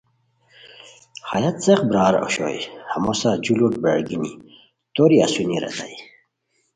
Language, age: Khowar, 30-39